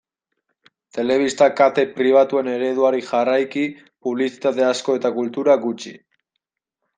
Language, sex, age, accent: Basque, male, 19-29, Mendebalekoa (Araba, Bizkaia, Gipuzkoako mendebaleko herri batzuk)